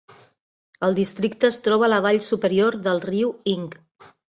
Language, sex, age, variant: Catalan, female, 50-59, Central